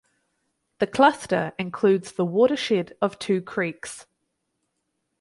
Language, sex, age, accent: English, female, 19-29, New Zealand English